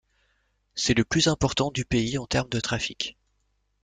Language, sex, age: French, male, 40-49